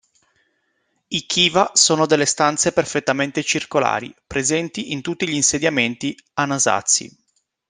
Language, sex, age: Italian, male, 30-39